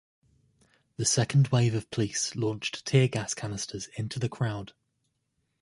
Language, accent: English, England English